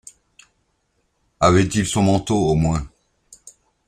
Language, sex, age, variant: French, male, 60-69, Français de métropole